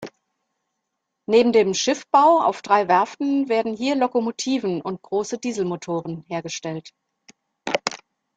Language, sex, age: German, female, 50-59